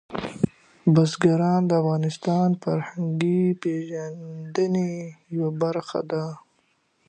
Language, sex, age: Pashto, male, under 19